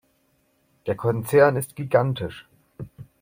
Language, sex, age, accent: German, male, 30-39, Deutschland Deutsch